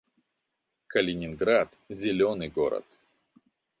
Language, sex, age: Russian, male, 30-39